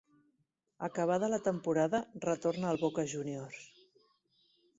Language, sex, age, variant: Catalan, female, 30-39, Central